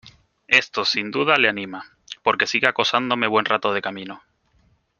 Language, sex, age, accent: Spanish, male, 19-29, España: Islas Canarias